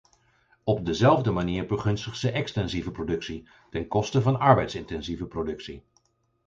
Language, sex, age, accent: Dutch, male, 50-59, Nederlands Nederlands